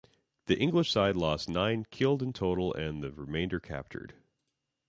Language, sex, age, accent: English, male, 19-29, United States English